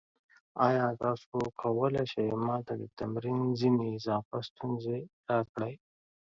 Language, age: Pashto, 40-49